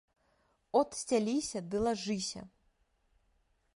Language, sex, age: Belarusian, female, 19-29